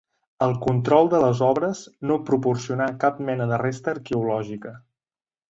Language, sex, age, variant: Catalan, male, 19-29, Central